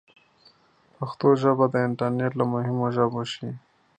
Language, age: Pashto, 30-39